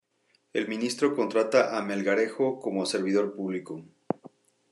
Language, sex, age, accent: Spanish, male, 40-49, México